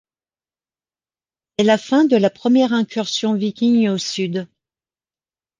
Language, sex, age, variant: French, female, 50-59, Français de métropole